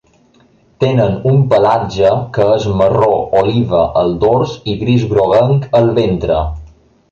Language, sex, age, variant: Catalan, male, 19-29, Balear